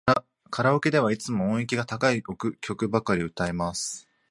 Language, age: Japanese, 19-29